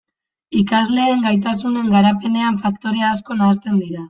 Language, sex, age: Basque, female, 19-29